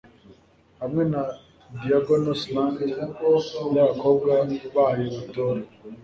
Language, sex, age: Kinyarwanda, male, under 19